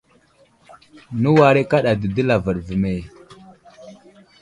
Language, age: Wuzlam, 19-29